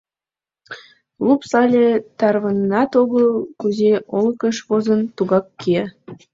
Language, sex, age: Mari, female, 19-29